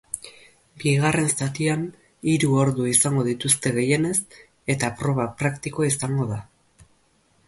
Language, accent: Basque, Erdialdekoa edo Nafarra (Gipuzkoa, Nafarroa)